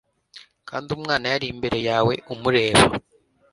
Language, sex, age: Kinyarwanda, male, under 19